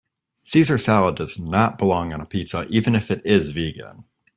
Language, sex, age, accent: English, male, 19-29, United States English